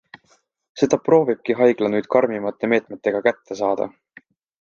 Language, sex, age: Estonian, male, 19-29